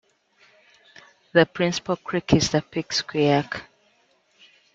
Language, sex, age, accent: English, female, 19-29, England English